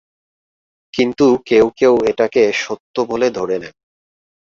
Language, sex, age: Bengali, male, 30-39